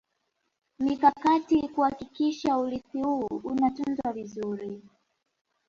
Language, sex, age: Swahili, female, 19-29